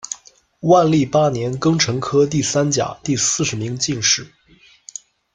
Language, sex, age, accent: Chinese, male, 19-29, 出生地：山东省